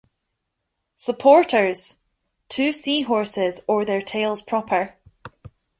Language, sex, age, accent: English, female, 19-29, Scottish English